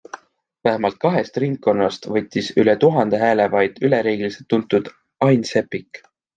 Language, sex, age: Estonian, male, 19-29